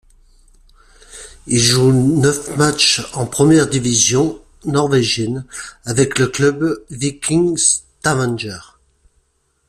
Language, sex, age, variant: French, male, 50-59, Français de métropole